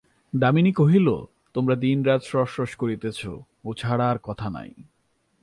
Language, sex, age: Bengali, male, 19-29